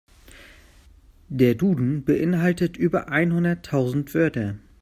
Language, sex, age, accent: German, male, 30-39, Deutschland Deutsch